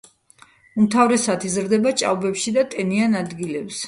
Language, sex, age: Georgian, female, 40-49